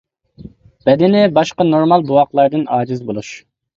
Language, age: Uyghur, 19-29